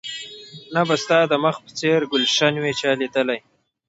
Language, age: Pashto, 19-29